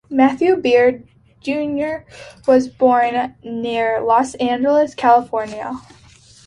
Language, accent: English, United States English